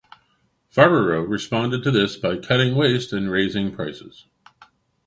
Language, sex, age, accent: English, male, 50-59, Canadian English